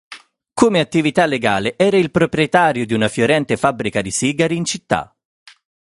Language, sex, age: Italian, male, 30-39